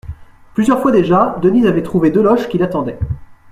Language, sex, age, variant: French, male, 19-29, Français de métropole